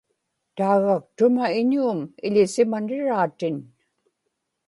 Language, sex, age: Inupiaq, female, 80-89